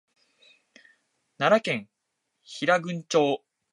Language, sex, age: Japanese, male, 19-29